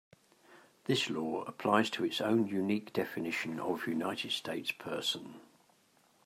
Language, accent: English, England English